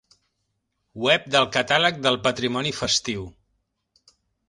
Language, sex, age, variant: Catalan, male, 50-59, Central